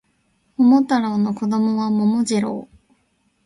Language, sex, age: Japanese, female, under 19